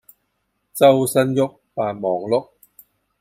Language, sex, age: Cantonese, male, 40-49